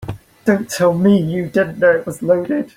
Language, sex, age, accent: English, male, 19-29, England English